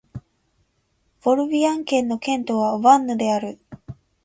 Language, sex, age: Japanese, female, 19-29